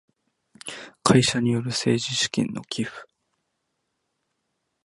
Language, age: Japanese, 19-29